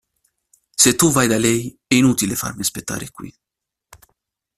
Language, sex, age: Italian, male, 19-29